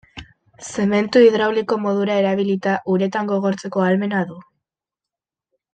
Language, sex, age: Basque, female, under 19